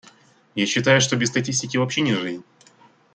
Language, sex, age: Russian, male, 19-29